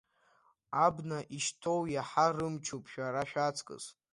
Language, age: Abkhazian, under 19